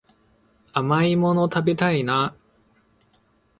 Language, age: Japanese, 30-39